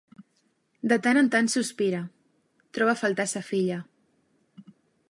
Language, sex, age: Catalan, female, 19-29